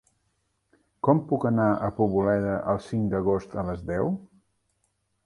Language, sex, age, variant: Catalan, male, 50-59, Central